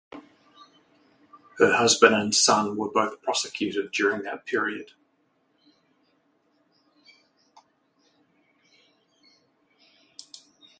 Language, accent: English, Australian English